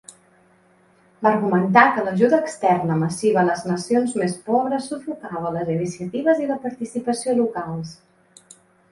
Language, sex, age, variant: Catalan, female, 40-49, Central